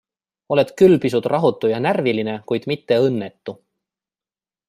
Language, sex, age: Estonian, male, 30-39